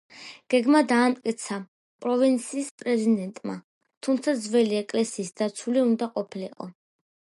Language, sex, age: Georgian, female, under 19